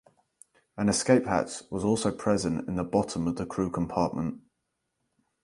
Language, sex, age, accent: English, male, 19-29, England English